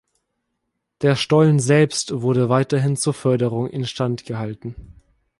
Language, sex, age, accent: German, male, 19-29, Deutschland Deutsch